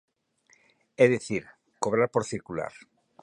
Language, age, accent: Galician, 50-59, Central (gheada)